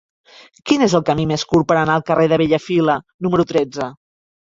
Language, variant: Catalan, Central